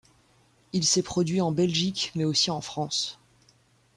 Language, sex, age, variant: French, female, 19-29, Français de métropole